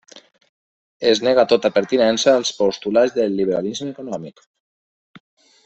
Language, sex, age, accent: Catalan, male, 30-39, valencià